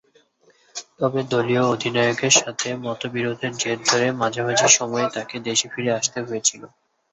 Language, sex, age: Bengali, male, 19-29